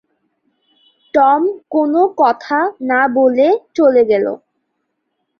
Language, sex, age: Bengali, female, 19-29